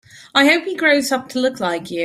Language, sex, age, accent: English, female, 40-49, United States English